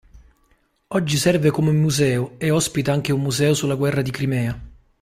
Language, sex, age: Italian, male, 30-39